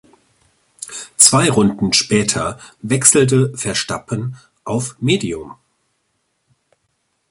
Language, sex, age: German, male, 40-49